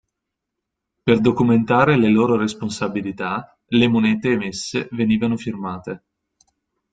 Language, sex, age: Italian, male, 19-29